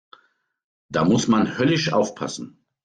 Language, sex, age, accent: German, male, 50-59, Deutschland Deutsch